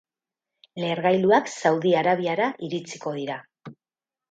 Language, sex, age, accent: Basque, female, 50-59, Mendebalekoa (Araba, Bizkaia, Gipuzkoako mendebaleko herri batzuk)